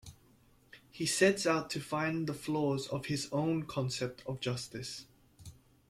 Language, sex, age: English, male, 19-29